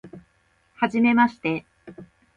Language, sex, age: Japanese, female, 30-39